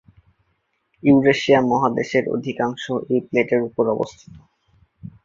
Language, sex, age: Bengali, male, 19-29